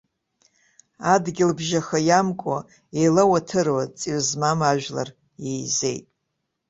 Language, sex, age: Abkhazian, female, 60-69